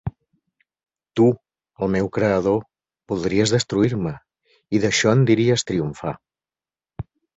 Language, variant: Catalan, Central